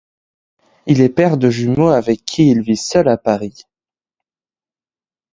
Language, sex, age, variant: French, male, under 19, Français de métropole